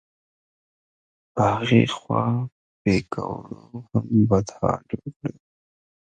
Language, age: Pashto, 19-29